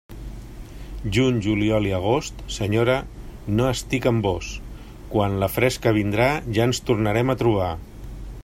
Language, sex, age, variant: Catalan, male, 50-59, Central